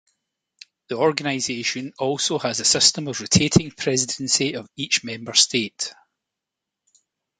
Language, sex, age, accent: English, male, 40-49, Scottish English